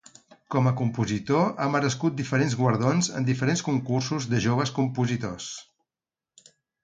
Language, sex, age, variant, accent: Catalan, male, 50-59, Central, central